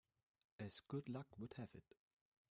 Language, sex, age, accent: English, male, 19-29, United States English